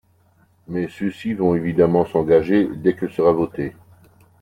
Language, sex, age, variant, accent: French, male, 50-59, Français d'Europe, Français de Belgique